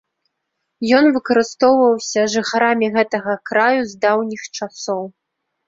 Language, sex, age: Belarusian, female, 19-29